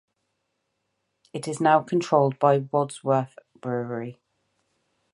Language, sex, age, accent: English, female, 30-39, England English